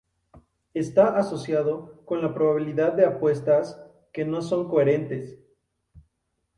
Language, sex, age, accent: Spanish, male, 19-29, México